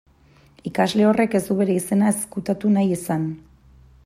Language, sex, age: Basque, female, 30-39